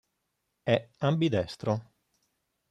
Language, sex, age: Italian, male, 50-59